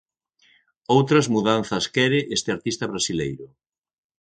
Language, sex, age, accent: Galician, male, 60-69, Atlántico (seseo e gheada)